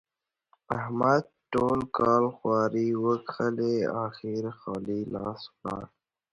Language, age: Pashto, under 19